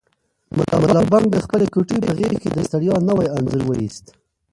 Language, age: Pashto, 19-29